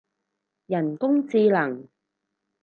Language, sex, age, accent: Cantonese, female, 30-39, 广州音